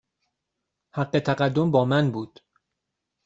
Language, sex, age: Persian, male, 19-29